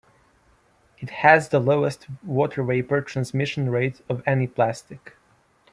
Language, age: English, 19-29